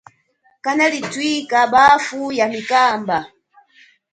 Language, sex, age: Chokwe, female, 30-39